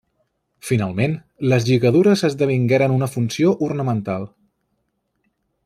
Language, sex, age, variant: Catalan, male, 19-29, Central